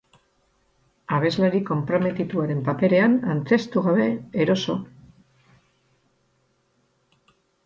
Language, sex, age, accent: Basque, female, 60-69, Erdialdekoa edo Nafarra (Gipuzkoa, Nafarroa)